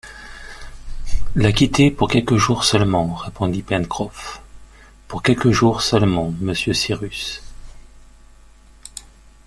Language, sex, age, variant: French, male, 50-59, Français de métropole